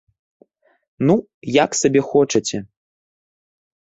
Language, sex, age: Belarusian, male, 19-29